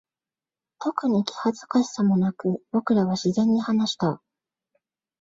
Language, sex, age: Japanese, female, 19-29